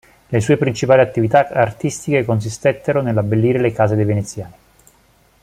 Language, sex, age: Italian, male, 40-49